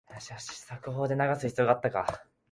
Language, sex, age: Japanese, male, 19-29